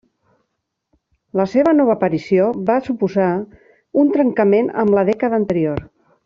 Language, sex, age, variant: Catalan, female, 50-59, Central